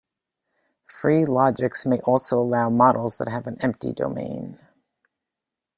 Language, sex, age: English, female, 60-69